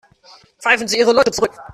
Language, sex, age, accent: German, female, 19-29, Deutschland Deutsch